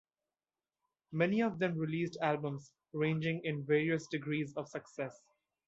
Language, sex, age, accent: English, male, 19-29, India and South Asia (India, Pakistan, Sri Lanka)